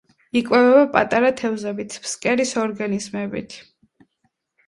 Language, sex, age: Georgian, female, 19-29